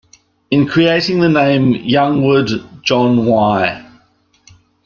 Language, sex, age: English, male, 40-49